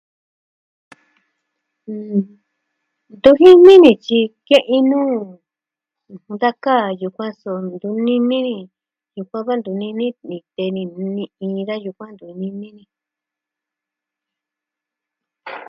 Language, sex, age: Southwestern Tlaxiaco Mixtec, female, 60-69